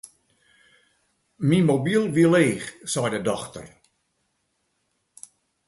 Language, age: Western Frisian, 70-79